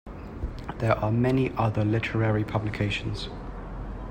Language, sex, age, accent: English, male, 19-29, England English